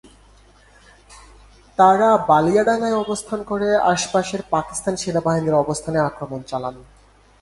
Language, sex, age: Bengali, male, 19-29